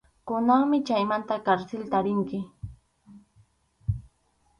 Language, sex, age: Arequipa-La Unión Quechua, female, under 19